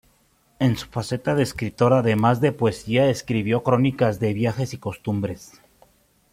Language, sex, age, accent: Spanish, male, 19-29, México